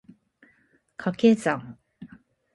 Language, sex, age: Japanese, female, 40-49